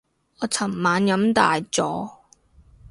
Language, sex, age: Cantonese, female, 19-29